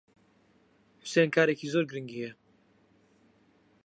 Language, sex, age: Central Kurdish, male, 19-29